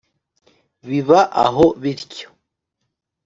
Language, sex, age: Kinyarwanda, male, 30-39